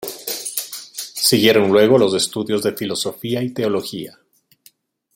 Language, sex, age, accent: Spanish, male, 40-49, Andino-Pacífico: Colombia, Perú, Ecuador, oeste de Bolivia y Venezuela andina